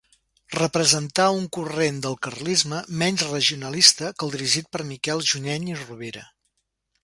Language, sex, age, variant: Catalan, male, 60-69, Septentrional